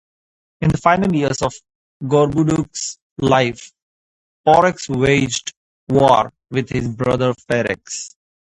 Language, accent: English, India and South Asia (India, Pakistan, Sri Lanka)